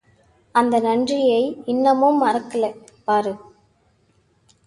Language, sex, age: Tamil, female, 19-29